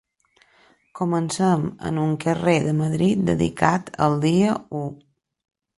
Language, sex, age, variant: Catalan, female, 50-59, Balear